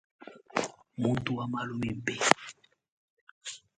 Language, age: Luba-Lulua, 19-29